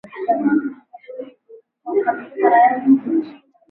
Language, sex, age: Swahili, female, 19-29